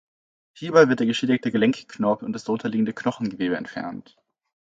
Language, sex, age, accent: German, male, 19-29, Deutschland Deutsch